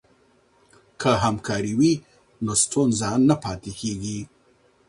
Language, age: Pashto, 40-49